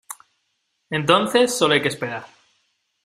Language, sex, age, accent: Spanish, male, 19-29, España: Norte peninsular (Asturias, Castilla y León, Cantabria, País Vasco, Navarra, Aragón, La Rioja, Guadalajara, Cuenca)